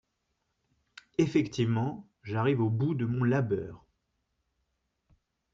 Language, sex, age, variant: French, male, 30-39, Français de métropole